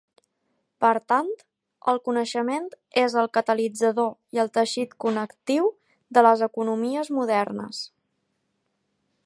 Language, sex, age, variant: Catalan, female, 19-29, Balear